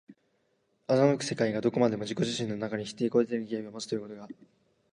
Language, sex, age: Japanese, male, 19-29